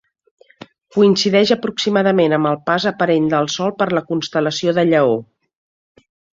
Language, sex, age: Catalan, female, 50-59